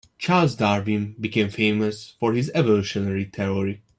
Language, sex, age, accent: English, male, 19-29, England English